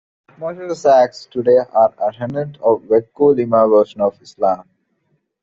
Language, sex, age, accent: English, male, 19-29, India and South Asia (India, Pakistan, Sri Lanka)